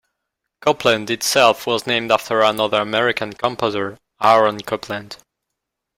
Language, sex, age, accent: English, male, 19-29, United States English